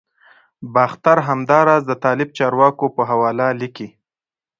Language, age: Pashto, 19-29